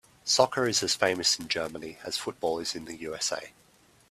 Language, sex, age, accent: English, male, 19-29, Australian English